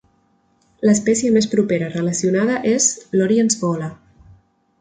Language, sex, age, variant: Catalan, female, 19-29, Central